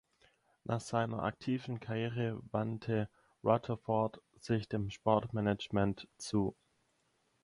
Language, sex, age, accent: German, male, 19-29, Deutschland Deutsch